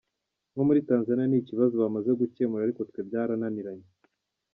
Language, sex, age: Kinyarwanda, male, 19-29